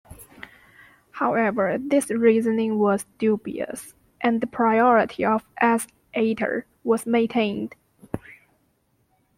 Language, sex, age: English, female, 19-29